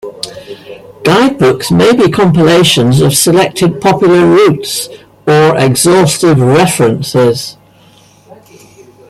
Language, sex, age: English, female, 70-79